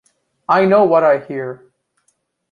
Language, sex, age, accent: English, male, under 19, United States English